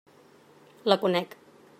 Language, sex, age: Catalan, female, 40-49